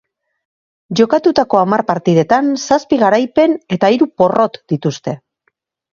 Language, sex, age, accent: Basque, male, 40-49, Mendebalekoa (Araba, Bizkaia, Gipuzkoako mendebaleko herri batzuk)